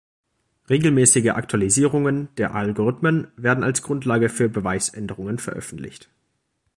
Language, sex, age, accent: German, male, under 19, Deutschland Deutsch